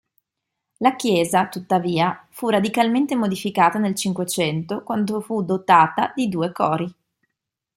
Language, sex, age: Italian, female, 30-39